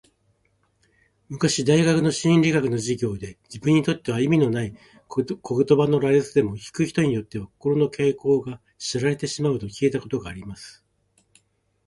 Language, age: Japanese, 60-69